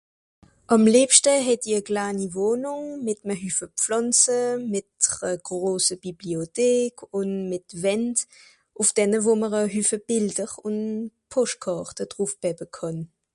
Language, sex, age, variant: Swiss German, female, 19-29, Nordniederàlemmànisch (Rishoffe, Zàwere, Bùsswìller, Hawenau, Brüemt, Stroossbùri, Molse, Dàmbàch, Schlettstàtt, Pfàlzbùri usw.)